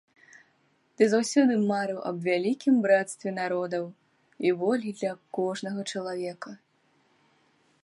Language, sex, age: Belarusian, female, 19-29